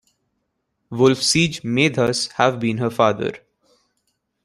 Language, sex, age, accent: English, male, under 19, India and South Asia (India, Pakistan, Sri Lanka)